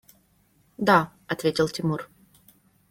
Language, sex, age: Russian, female, 19-29